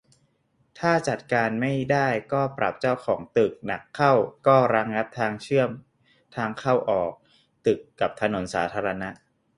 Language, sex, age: Thai, male, 19-29